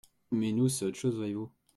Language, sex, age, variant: French, male, 19-29, Français de métropole